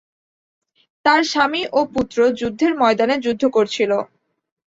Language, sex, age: Bengali, female, 19-29